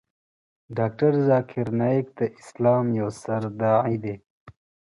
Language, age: Pashto, 19-29